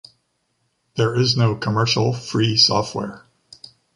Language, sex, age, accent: English, male, 50-59, United States English